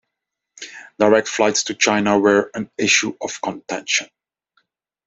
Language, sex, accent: English, male, England English